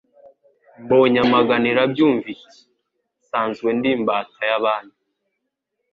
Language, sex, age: Kinyarwanda, male, 19-29